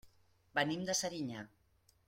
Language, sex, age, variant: Catalan, female, 50-59, Central